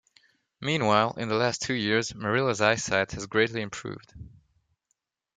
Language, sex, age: English, male, 19-29